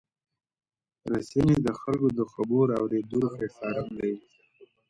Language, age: Pashto, 19-29